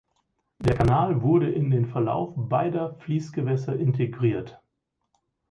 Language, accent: German, Deutschland Deutsch